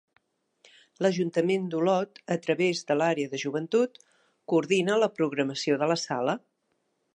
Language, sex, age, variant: Catalan, female, 50-59, Central